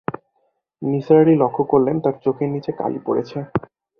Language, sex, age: Bengali, male, 19-29